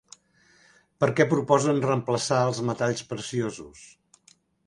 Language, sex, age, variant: Catalan, male, 60-69, Central